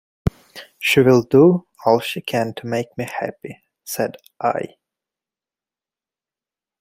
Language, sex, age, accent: English, male, under 19, Canadian English